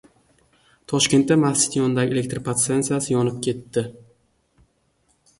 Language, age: Uzbek, 19-29